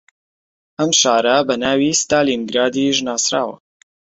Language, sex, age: Central Kurdish, male, 19-29